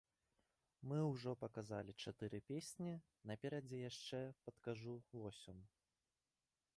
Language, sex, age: Belarusian, male, 19-29